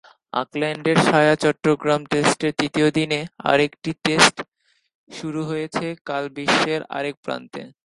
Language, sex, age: Bengali, male, 19-29